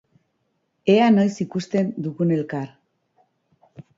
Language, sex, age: Basque, female, 40-49